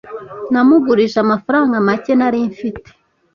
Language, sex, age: Kinyarwanda, female, 19-29